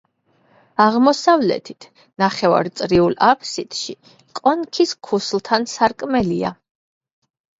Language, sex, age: Georgian, female, 30-39